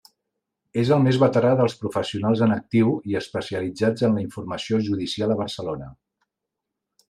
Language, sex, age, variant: Catalan, male, 40-49, Central